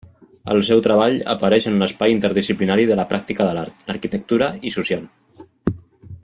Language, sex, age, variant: Catalan, male, 30-39, Central